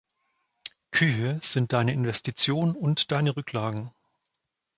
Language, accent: German, Deutschland Deutsch